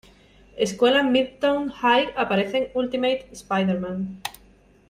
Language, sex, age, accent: Spanish, female, 30-39, España: Sur peninsular (Andalucia, Extremadura, Murcia)